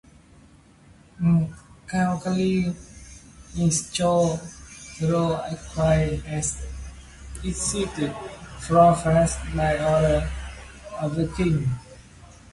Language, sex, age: English, male, 19-29